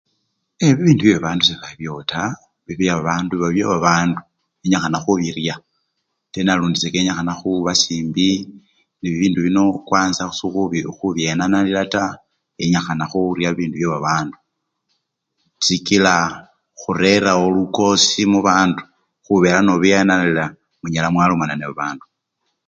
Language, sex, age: Luyia, male, 60-69